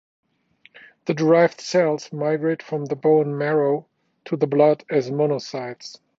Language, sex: English, male